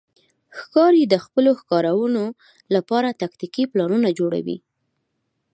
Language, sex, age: Pashto, female, 19-29